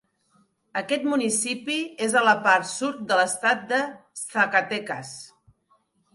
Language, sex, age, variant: Catalan, female, 40-49, Central